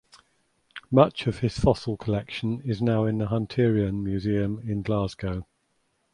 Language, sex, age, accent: English, male, 60-69, England English